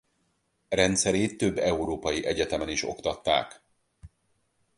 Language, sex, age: Hungarian, male, 40-49